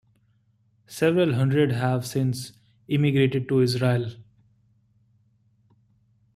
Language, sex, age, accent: English, male, 19-29, India and South Asia (India, Pakistan, Sri Lanka)